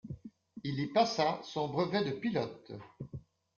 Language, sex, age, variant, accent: French, female, 60-69, Français d'Europe, Français de Belgique